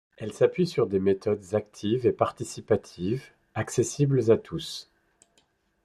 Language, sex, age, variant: French, male, 40-49, Français de métropole